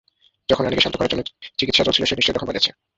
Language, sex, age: Bengali, male, 19-29